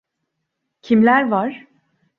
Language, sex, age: Turkish, female, 30-39